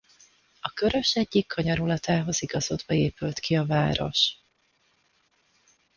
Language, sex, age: Hungarian, female, 30-39